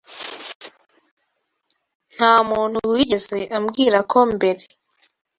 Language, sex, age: Kinyarwanda, female, 19-29